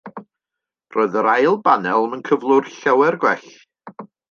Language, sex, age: Welsh, male, 60-69